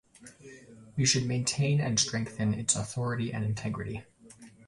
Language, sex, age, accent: English, male, 19-29, United States English